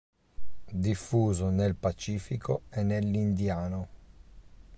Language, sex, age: Italian, male, 40-49